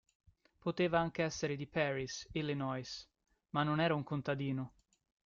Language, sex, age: Italian, male, 30-39